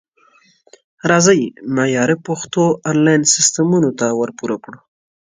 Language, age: Pashto, under 19